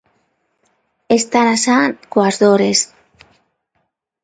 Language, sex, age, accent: Galician, female, 40-49, Neofalante